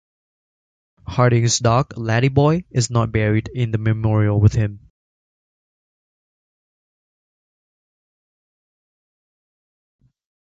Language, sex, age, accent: English, male, 19-29, United States English